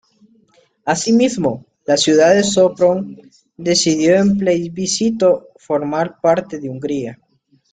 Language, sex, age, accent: Spanish, male, 19-29, América central